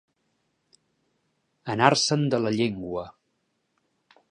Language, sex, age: Catalan, male, 40-49